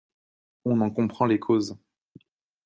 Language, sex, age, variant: French, male, 19-29, Français de métropole